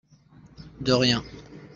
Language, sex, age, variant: French, male, 30-39, Français de métropole